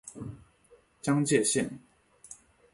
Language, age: Chinese, 19-29